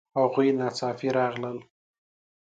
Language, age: Pashto, 19-29